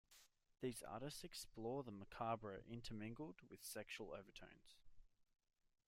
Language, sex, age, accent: English, male, 19-29, Australian English